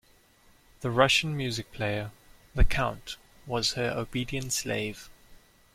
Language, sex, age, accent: English, male, 19-29, Southern African (South Africa, Zimbabwe, Namibia)